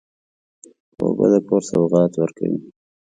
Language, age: Pashto, 19-29